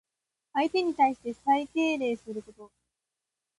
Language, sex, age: Japanese, female, 19-29